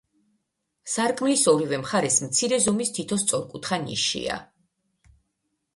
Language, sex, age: Georgian, female, 50-59